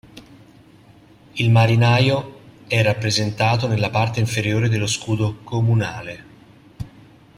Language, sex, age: Italian, male, 40-49